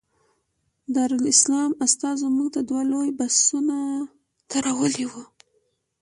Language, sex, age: Pashto, female, 19-29